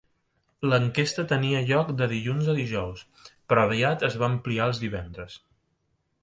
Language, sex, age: Catalan, male, 19-29